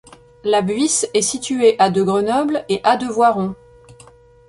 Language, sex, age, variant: French, female, 30-39, Français de métropole